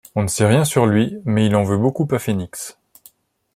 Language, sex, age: French, male, 30-39